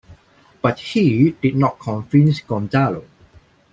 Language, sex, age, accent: English, male, 19-29, Hong Kong English